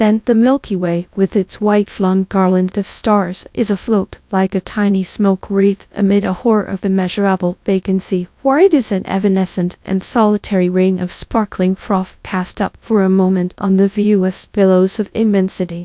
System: TTS, GradTTS